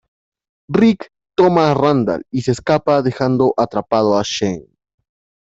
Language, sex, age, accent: Spanish, male, 19-29, Andino-Pacífico: Colombia, Perú, Ecuador, oeste de Bolivia y Venezuela andina